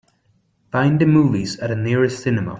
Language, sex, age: English, male, 30-39